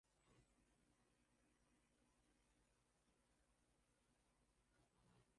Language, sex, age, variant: Swahili, male, 30-39, Kiswahili Sanifu (EA)